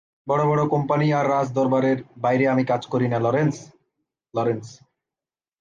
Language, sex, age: Bengali, male, 19-29